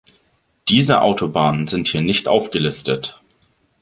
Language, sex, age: German, male, 19-29